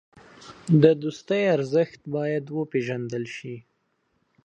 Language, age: Pashto, under 19